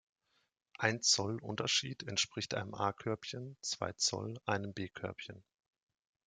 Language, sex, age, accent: German, male, 30-39, Deutschland Deutsch